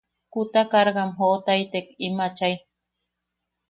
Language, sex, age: Yaqui, female, 30-39